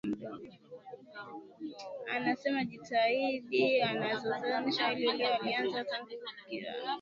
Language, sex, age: Swahili, female, 19-29